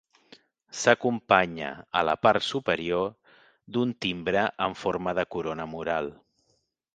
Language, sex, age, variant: Catalan, male, 40-49, Central